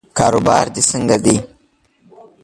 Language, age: Pashto, under 19